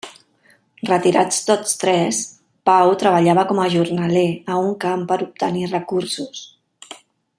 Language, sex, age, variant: Catalan, female, 40-49, Central